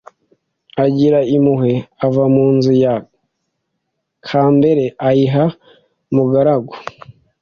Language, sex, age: Kinyarwanda, male, 19-29